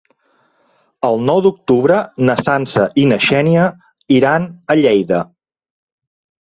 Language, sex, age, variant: Catalan, male, 40-49, Central